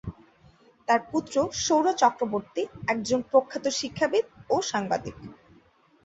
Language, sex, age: Bengali, female, 19-29